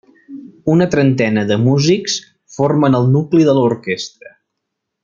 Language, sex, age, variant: Catalan, male, 30-39, Central